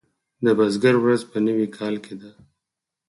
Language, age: Pashto, 30-39